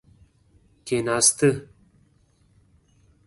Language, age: Pashto, 19-29